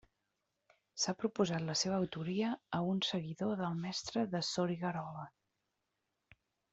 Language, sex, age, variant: Catalan, female, 40-49, Central